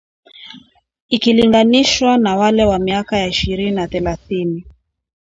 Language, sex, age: Swahili, female, 30-39